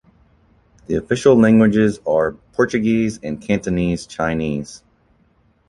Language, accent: English, United States English